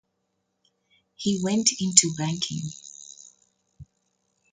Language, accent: English, Southern African (South Africa, Zimbabwe, Namibia)